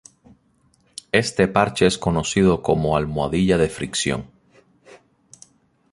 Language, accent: Spanish, Caribe: Cuba, Venezuela, Puerto Rico, República Dominicana, Panamá, Colombia caribeña, México caribeño, Costa del golfo de México